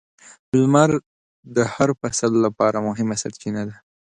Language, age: Pashto, 19-29